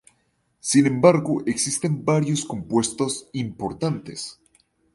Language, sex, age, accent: Spanish, male, 19-29, Andino-Pacífico: Colombia, Perú, Ecuador, oeste de Bolivia y Venezuela andina